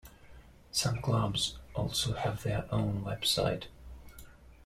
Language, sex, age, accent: English, male, 30-39, England English